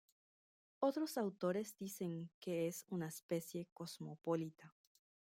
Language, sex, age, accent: Spanish, female, 30-39, Rioplatense: Argentina, Uruguay, este de Bolivia, Paraguay